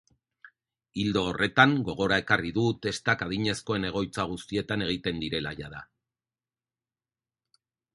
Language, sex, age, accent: Basque, male, 40-49, Erdialdekoa edo Nafarra (Gipuzkoa, Nafarroa)